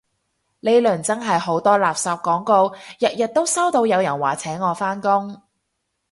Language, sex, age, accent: Cantonese, female, 30-39, 广州音